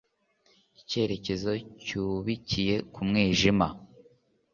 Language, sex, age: Kinyarwanda, male, under 19